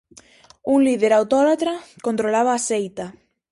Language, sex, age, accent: Galician, female, 19-29, Atlántico (seseo e gheada)